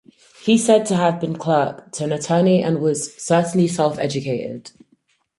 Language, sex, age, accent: English, female, 19-29, England English